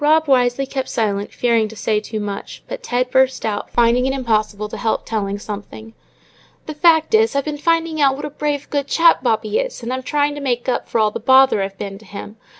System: none